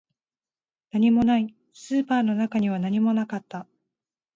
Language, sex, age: Japanese, female, 19-29